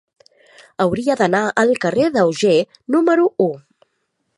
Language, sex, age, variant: Catalan, female, 30-39, Central